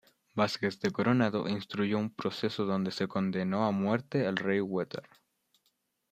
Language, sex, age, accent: Spanish, male, under 19, Chileno: Chile, Cuyo